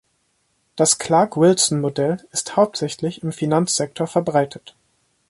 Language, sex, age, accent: German, male, 19-29, Deutschland Deutsch